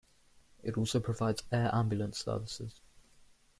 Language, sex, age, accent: English, male, under 19, England English